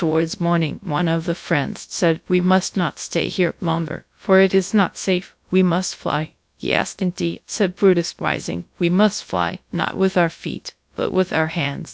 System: TTS, GradTTS